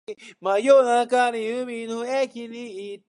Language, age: Japanese, 19-29